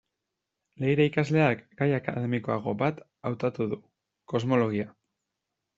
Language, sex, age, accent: Basque, male, 19-29, Mendebalekoa (Araba, Bizkaia, Gipuzkoako mendebaleko herri batzuk)